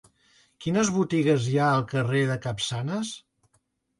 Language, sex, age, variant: Catalan, male, 50-59, Central